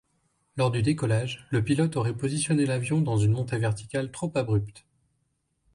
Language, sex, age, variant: French, male, 30-39, Français de métropole